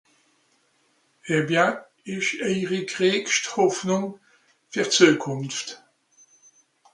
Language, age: Swiss German, 60-69